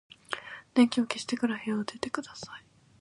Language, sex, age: Japanese, female, 19-29